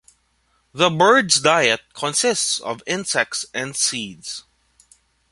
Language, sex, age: English, male, 19-29